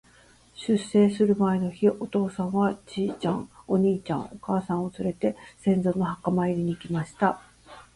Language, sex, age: Japanese, female, 50-59